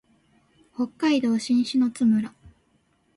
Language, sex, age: Japanese, female, 19-29